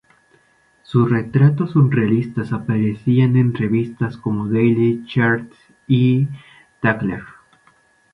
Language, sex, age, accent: Spanish, male, 19-29, México